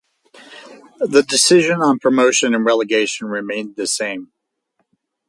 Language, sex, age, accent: English, male, 40-49, United States English